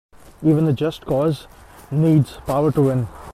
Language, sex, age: English, male, 30-39